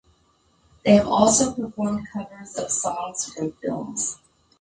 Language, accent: English, United States English